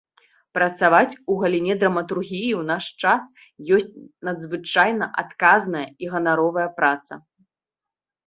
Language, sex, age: Belarusian, female, 30-39